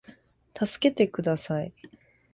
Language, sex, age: Japanese, female, 19-29